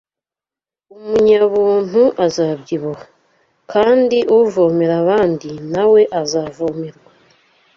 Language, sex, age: Kinyarwanda, female, 19-29